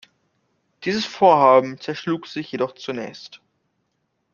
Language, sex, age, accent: German, male, under 19, Deutschland Deutsch